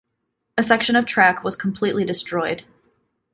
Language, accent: English, United States English